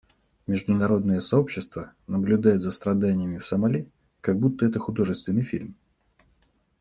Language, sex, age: Russian, male, 30-39